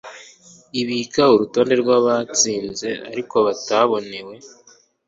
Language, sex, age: Kinyarwanda, male, 19-29